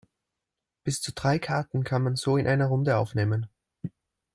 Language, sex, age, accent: German, male, 30-39, Österreichisches Deutsch